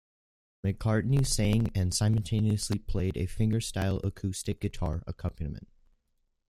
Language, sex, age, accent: English, male, under 19, United States English